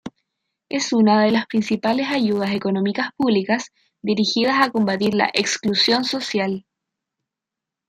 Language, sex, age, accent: Spanish, female, 19-29, Chileno: Chile, Cuyo